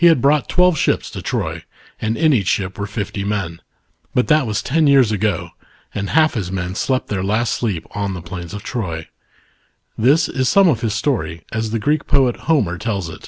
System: none